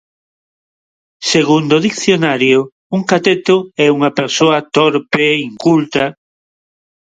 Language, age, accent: Galician, 40-49, Neofalante